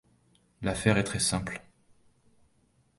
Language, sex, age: French, male, 30-39